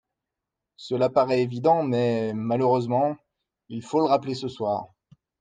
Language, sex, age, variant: French, male, 30-39, Français de métropole